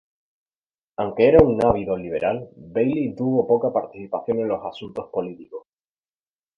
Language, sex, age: Spanish, male, 19-29